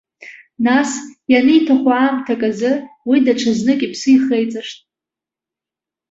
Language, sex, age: Abkhazian, female, under 19